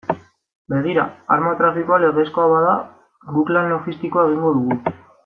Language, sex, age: Basque, male, 19-29